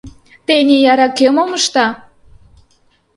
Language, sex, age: Mari, female, under 19